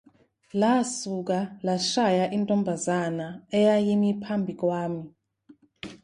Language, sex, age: Zulu, female, 19-29